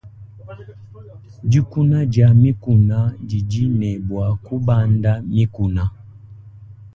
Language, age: Luba-Lulua, 40-49